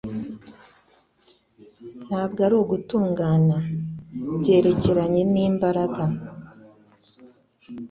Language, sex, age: Kinyarwanda, female, 40-49